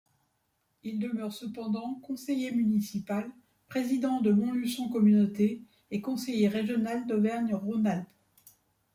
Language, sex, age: French, female, 50-59